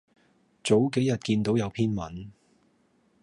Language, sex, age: Cantonese, male, 40-49